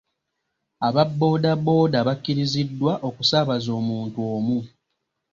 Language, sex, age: Ganda, male, 19-29